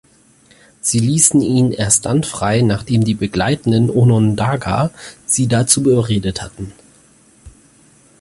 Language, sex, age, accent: German, male, 30-39, Deutschland Deutsch